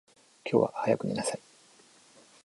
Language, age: Japanese, 50-59